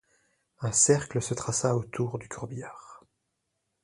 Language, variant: French, Français de métropole